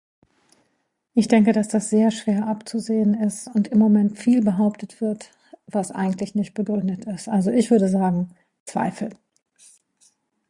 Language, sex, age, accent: German, female, 50-59, Deutschland Deutsch